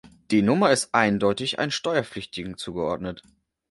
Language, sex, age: German, male, 19-29